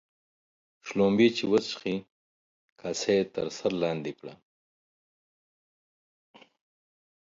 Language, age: Pashto, 30-39